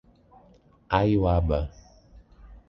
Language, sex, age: Portuguese, male, 19-29